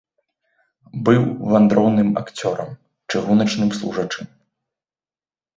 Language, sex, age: Belarusian, male, 30-39